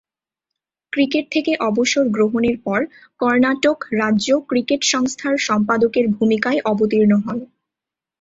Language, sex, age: Bengali, female, 19-29